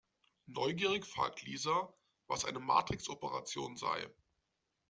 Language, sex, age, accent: German, male, 19-29, Deutschland Deutsch